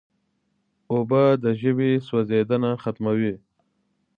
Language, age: Pashto, 30-39